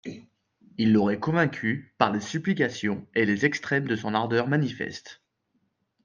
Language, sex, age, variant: French, male, 30-39, Français de métropole